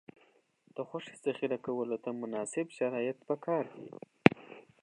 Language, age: Pashto, under 19